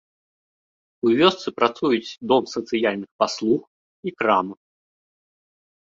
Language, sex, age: Belarusian, male, 19-29